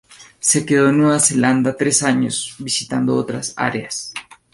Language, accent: Spanish, Andino-Pacífico: Colombia, Perú, Ecuador, oeste de Bolivia y Venezuela andina